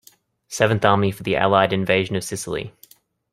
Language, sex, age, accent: English, male, 19-29, Australian English